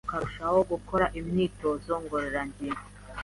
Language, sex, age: Kinyarwanda, female, 19-29